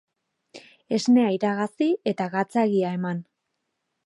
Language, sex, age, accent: Basque, female, 30-39, Erdialdekoa edo Nafarra (Gipuzkoa, Nafarroa)